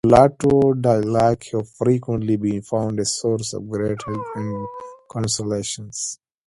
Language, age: English, 19-29